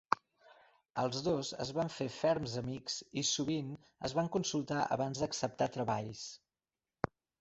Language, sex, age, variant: Catalan, male, 40-49, Central